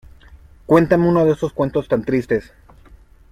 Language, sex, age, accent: Spanish, male, 19-29, México